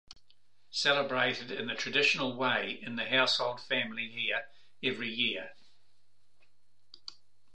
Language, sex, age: English, male, 70-79